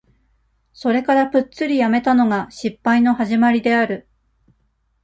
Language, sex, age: Japanese, female, 40-49